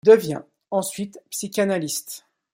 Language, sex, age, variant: French, male, 50-59, Français de métropole